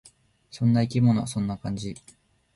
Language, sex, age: Japanese, male, 19-29